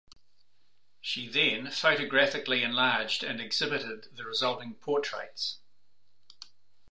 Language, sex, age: English, male, 70-79